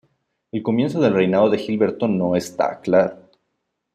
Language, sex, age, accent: Spanish, male, under 19, México